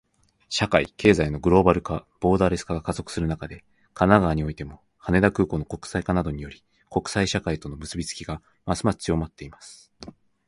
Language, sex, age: Japanese, female, 19-29